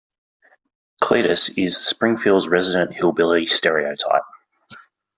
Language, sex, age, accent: English, male, 40-49, Australian English